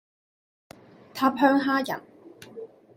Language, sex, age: Cantonese, female, 19-29